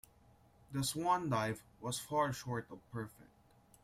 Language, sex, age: English, male, 19-29